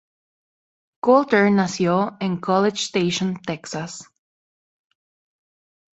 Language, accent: Spanish, Andino-Pacífico: Colombia, Perú, Ecuador, oeste de Bolivia y Venezuela andina